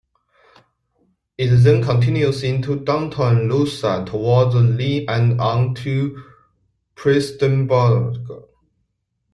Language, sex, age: English, male, 19-29